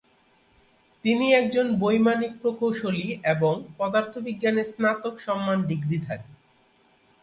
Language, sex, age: Bengali, male, 30-39